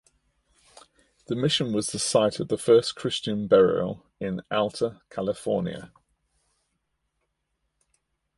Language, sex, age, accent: English, male, 50-59, England English